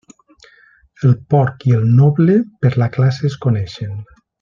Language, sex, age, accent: Catalan, male, 40-49, valencià